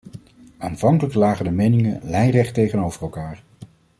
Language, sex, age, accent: Dutch, male, 40-49, Nederlands Nederlands